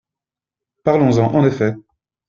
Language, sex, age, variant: French, male, 30-39, Français de métropole